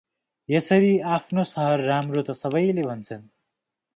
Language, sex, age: Nepali, male, 19-29